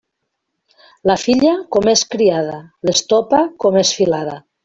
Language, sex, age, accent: Catalan, female, 50-59, valencià